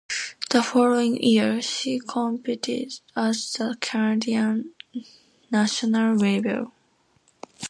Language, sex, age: English, female, 19-29